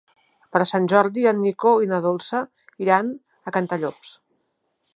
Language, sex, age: Catalan, female, 40-49